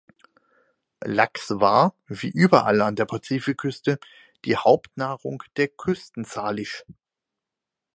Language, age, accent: German, 19-29, Deutschland Deutsch